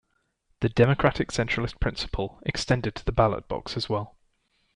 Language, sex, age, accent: English, male, 19-29, England English